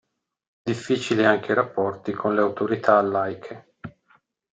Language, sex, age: Italian, male, 50-59